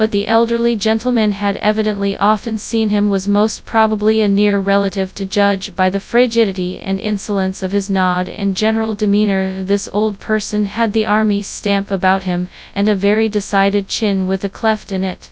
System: TTS, FastPitch